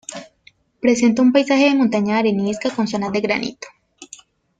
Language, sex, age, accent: Spanish, female, 19-29, Andino-Pacífico: Colombia, Perú, Ecuador, oeste de Bolivia y Venezuela andina